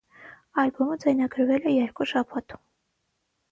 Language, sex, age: Armenian, female, under 19